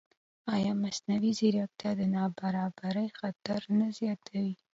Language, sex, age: Pashto, female, 19-29